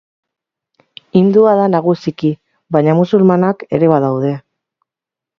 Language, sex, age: Basque, female, 40-49